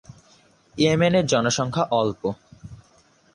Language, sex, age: Bengali, male, 19-29